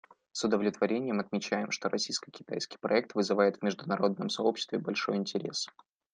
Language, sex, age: Russian, male, 19-29